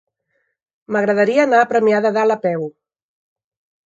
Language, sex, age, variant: Catalan, female, 40-49, Central